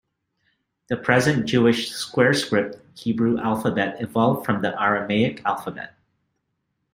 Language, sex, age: English, male, 40-49